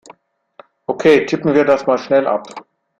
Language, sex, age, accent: German, male, 50-59, Deutschland Deutsch